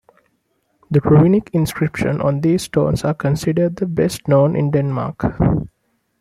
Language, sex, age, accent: English, male, 19-29, India and South Asia (India, Pakistan, Sri Lanka)